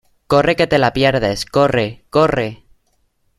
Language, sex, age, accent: Spanish, male, under 19, España: Sur peninsular (Andalucia, Extremadura, Murcia)